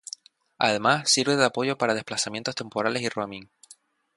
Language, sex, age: Spanish, male, 19-29